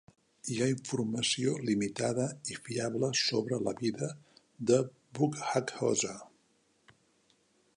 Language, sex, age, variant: Catalan, male, 70-79, Central